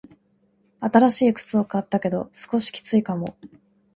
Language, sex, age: Japanese, female, 19-29